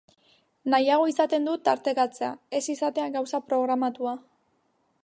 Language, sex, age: Basque, female, 19-29